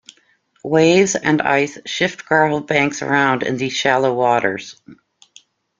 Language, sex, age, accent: English, female, 50-59, United States English